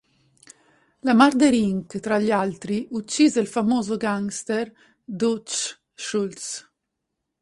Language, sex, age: Italian, female, 30-39